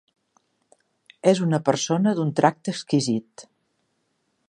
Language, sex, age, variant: Catalan, female, 60-69, Septentrional